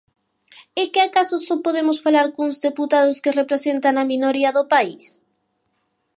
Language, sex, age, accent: Galician, female, 19-29, Normativo (estándar)